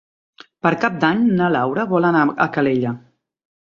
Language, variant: Catalan, Central